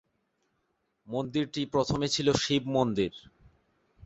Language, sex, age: Bengali, male, 19-29